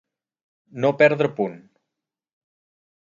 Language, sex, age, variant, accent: Catalan, male, 30-39, Central, gironí